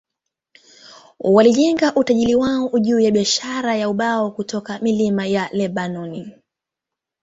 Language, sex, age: Swahili, female, 19-29